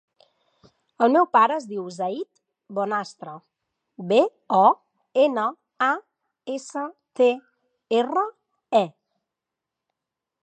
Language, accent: Catalan, central; nord-occidental